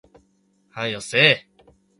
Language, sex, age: Japanese, male, 19-29